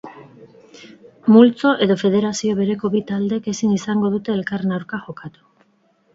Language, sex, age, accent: Basque, female, 40-49, Mendebalekoa (Araba, Bizkaia, Gipuzkoako mendebaleko herri batzuk)